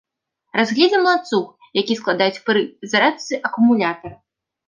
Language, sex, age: Belarusian, female, 19-29